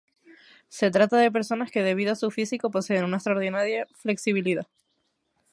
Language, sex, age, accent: Spanish, female, 19-29, España: Islas Canarias